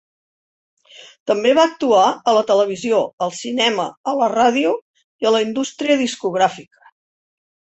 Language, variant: Catalan, Central